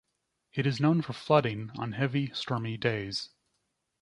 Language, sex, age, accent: English, male, 30-39, United States English